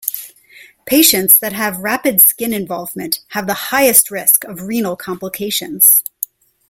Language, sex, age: English, female, 40-49